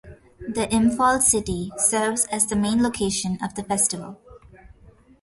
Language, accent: English, United States English; India and South Asia (India, Pakistan, Sri Lanka)